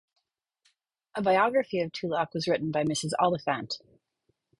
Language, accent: English, United States English